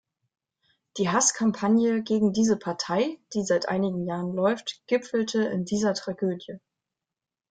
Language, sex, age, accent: German, female, 19-29, Deutschland Deutsch